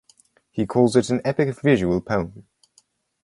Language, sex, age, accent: English, male, 19-29, United States English